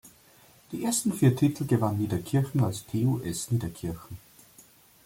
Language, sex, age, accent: German, male, 30-39, Österreichisches Deutsch